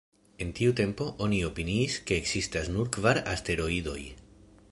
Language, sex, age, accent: Esperanto, male, 40-49, Internacia